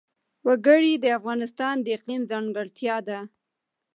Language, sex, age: Pashto, female, 19-29